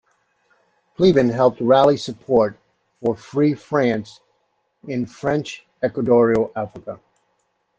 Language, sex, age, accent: English, male, 60-69, United States English